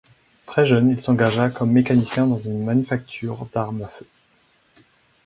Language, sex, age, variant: French, male, 19-29, Français de métropole